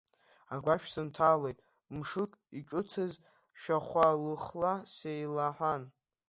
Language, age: Abkhazian, under 19